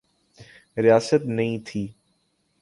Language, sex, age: Urdu, male, 19-29